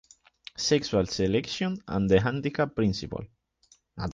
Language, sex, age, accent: Spanish, male, 19-29, España: Islas Canarias